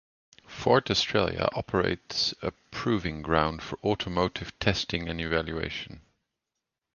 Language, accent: English, England English